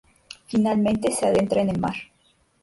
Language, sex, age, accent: Spanish, female, 19-29, México